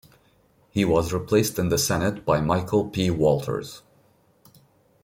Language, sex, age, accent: English, male, 19-29, United States English